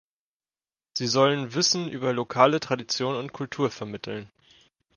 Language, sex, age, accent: German, male, 19-29, Deutschland Deutsch